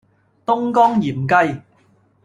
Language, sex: Cantonese, male